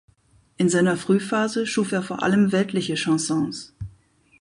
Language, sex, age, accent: German, female, 40-49, Deutschland Deutsch